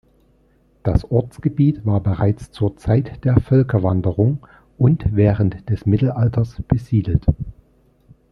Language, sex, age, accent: German, male, 30-39, Deutschland Deutsch